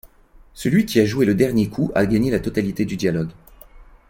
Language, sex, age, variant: French, male, 30-39, Français de métropole